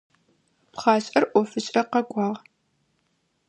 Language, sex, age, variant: Adyghe, female, 19-29, Адыгабзэ (Кирил, пстэумэ зэдыряе)